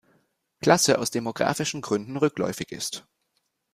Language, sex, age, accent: German, male, 19-29, Deutschland Deutsch